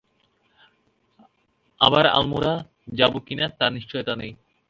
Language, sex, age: Bengali, male, 19-29